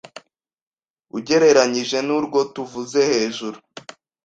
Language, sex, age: Kinyarwanda, male, 19-29